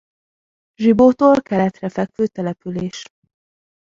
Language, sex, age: Hungarian, female, 19-29